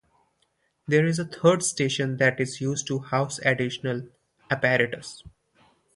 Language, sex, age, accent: English, male, 19-29, India and South Asia (India, Pakistan, Sri Lanka)